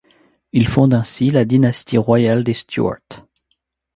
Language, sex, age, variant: French, male, 40-49, Français de métropole